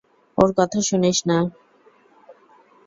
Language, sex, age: Bengali, female, 19-29